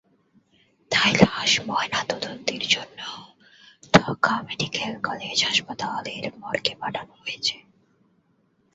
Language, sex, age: Bengali, female, under 19